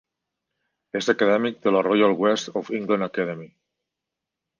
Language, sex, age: Catalan, male, 40-49